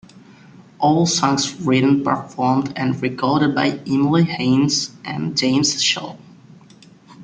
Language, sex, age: English, male, 19-29